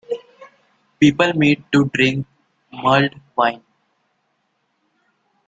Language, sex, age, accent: English, male, under 19, India and South Asia (India, Pakistan, Sri Lanka)